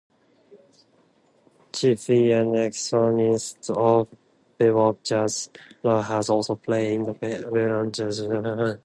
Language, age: English, 19-29